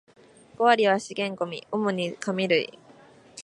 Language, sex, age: Japanese, female, 19-29